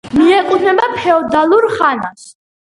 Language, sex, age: Georgian, female, under 19